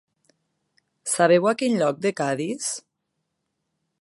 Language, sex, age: Catalan, female, 19-29